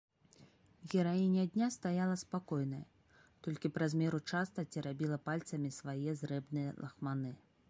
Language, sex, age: Belarusian, female, 30-39